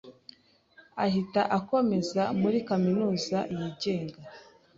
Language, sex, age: Kinyarwanda, female, 19-29